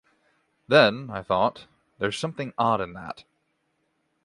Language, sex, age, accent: English, male, 19-29, United States English